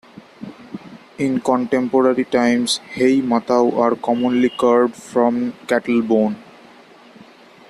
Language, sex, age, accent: English, male, 19-29, India and South Asia (India, Pakistan, Sri Lanka)